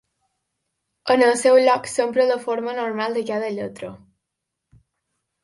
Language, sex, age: Catalan, female, under 19